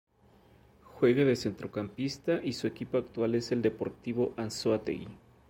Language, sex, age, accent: Spanish, male, 30-39, México